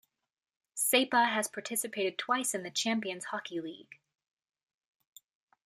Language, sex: English, female